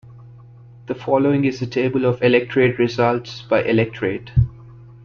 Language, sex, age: English, male, 19-29